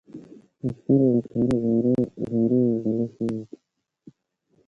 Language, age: Indus Kohistani, 19-29